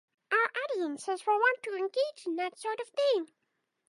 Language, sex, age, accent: English, female, under 19, United States English